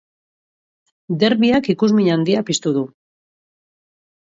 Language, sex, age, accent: Basque, female, 40-49, Mendebalekoa (Araba, Bizkaia, Gipuzkoako mendebaleko herri batzuk)